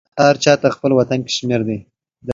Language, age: Pashto, 19-29